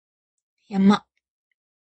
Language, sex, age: Japanese, female, 19-29